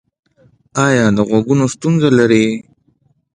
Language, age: Pashto, 19-29